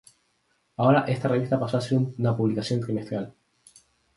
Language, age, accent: Spanish, 19-29, España: Islas Canarias